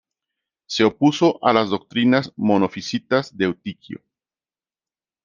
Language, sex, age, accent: Spanish, male, 40-49, México